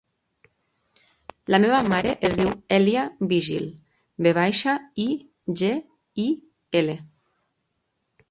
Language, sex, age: Catalan, female, 30-39